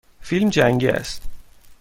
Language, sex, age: Persian, male, 30-39